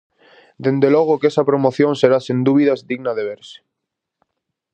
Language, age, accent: Galician, 19-29, Normativo (estándar)